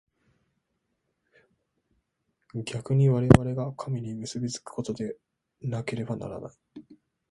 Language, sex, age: Japanese, male, 19-29